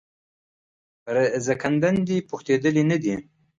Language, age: Pashto, 19-29